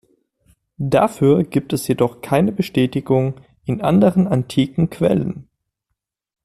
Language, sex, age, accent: German, male, 30-39, Deutschland Deutsch